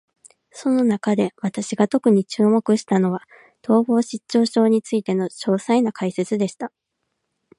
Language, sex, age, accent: Japanese, female, 19-29, 関西